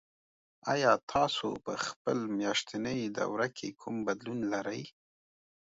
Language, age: Pashto, 40-49